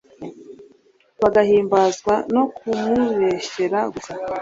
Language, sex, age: Kinyarwanda, female, 30-39